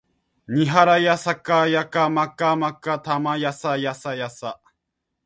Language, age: Japanese, 19-29